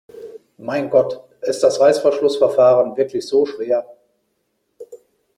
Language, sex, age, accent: German, male, 30-39, Deutschland Deutsch